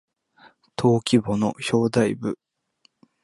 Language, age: Japanese, 19-29